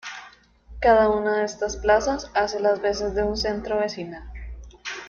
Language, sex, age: Spanish, female, 19-29